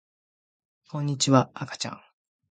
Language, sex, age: Japanese, male, 19-29